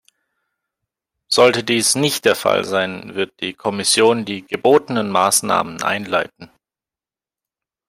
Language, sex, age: German, male, 30-39